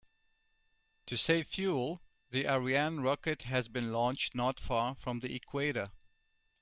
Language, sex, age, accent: English, male, 40-49, England English